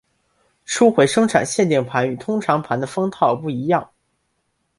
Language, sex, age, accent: Chinese, male, under 19, 出生地：辽宁省